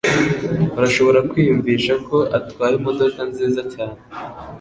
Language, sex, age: Kinyarwanda, male, 19-29